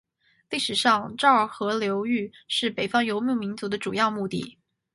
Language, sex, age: Chinese, female, 19-29